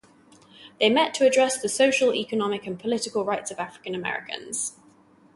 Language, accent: English, England English